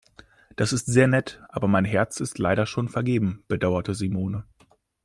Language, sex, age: German, male, 19-29